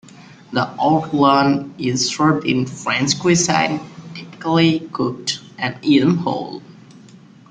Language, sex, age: English, male, 19-29